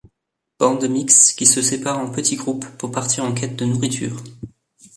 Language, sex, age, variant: French, male, 19-29, Français de métropole